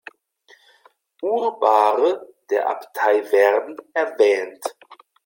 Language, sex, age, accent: German, male, 30-39, Deutschland Deutsch